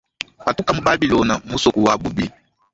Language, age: Luba-Lulua, 19-29